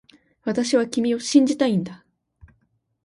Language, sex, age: Japanese, female, 19-29